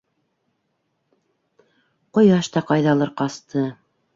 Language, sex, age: Bashkir, female, 30-39